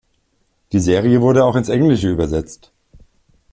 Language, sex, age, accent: German, male, 40-49, Deutschland Deutsch